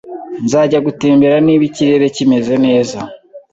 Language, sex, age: Kinyarwanda, male, 19-29